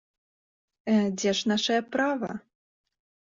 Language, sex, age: Belarusian, female, 19-29